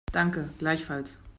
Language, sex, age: German, female, 30-39